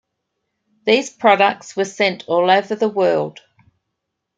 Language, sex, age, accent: English, female, 50-59, Australian English